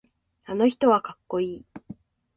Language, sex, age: Japanese, female, under 19